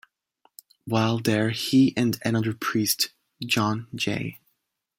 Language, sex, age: English, male, under 19